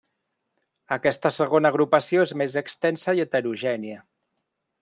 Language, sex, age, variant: Catalan, male, 50-59, Central